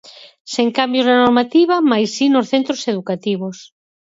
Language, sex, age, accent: Galician, female, 50-59, Central (gheada)